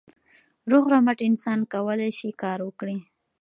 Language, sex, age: Pashto, female, 19-29